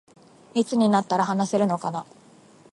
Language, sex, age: Japanese, female, 19-29